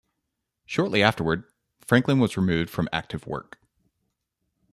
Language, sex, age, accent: English, male, 30-39, United States English